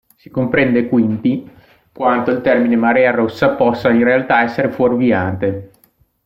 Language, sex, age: Italian, male, 30-39